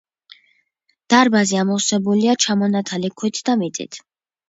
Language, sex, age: Georgian, female, under 19